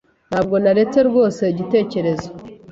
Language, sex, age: Kinyarwanda, female, 30-39